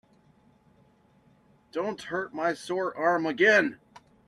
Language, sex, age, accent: English, male, 40-49, United States English